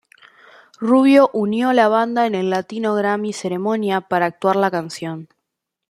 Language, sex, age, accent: Spanish, female, under 19, Rioplatense: Argentina, Uruguay, este de Bolivia, Paraguay